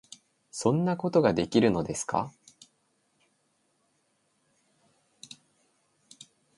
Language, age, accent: Japanese, 19-29, 標準語